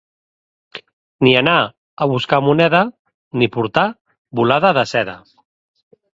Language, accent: Catalan, Barcelona